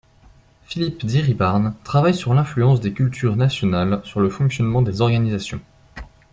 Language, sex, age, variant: French, male, 19-29, Français de métropole